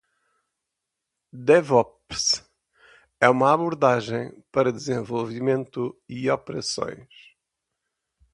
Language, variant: Portuguese, Portuguese (Portugal)